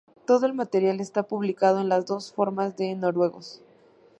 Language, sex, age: Spanish, female, 19-29